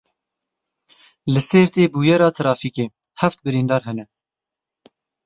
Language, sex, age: Kurdish, male, 19-29